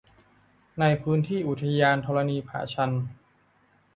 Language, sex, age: Thai, male, 19-29